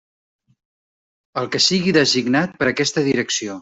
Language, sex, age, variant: Catalan, male, 50-59, Central